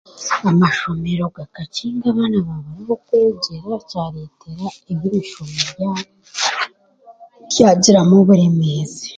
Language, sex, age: Chiga, male, 30-39